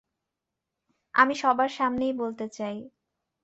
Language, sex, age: Bengali, female, 19-29